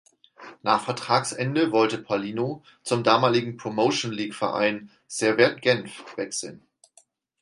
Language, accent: German, Deutschland Deutsch